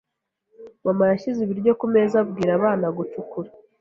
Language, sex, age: Kinyarwanda, female, 19-29